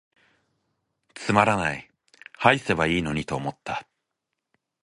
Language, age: Japanese, 19-29